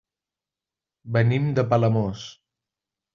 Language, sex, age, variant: Catalan, male, 19-29, Central